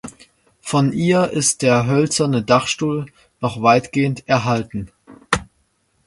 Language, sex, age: German, male, under 19